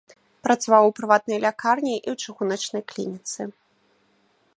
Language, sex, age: Belarusian, female, 19-29